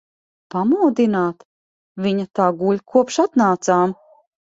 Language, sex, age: Latvian, female, 40-49